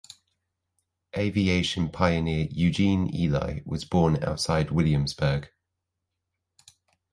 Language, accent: English, England English